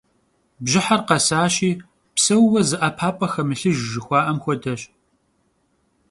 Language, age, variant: Kabardian, 40-49, Адыгэбзэ (Къэбэрдей, Кирил, псоми зэдай)